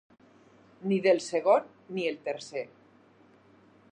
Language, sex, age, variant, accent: Catalan, female, 60-69, Nord-Occidental, nord-occidental